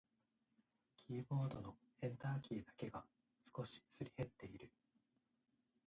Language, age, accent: Japanese, 19-29, 標準語